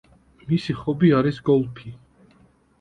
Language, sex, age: Georgian, male, 19-29